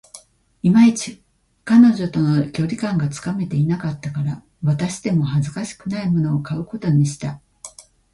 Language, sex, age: Japanese, female, 50-59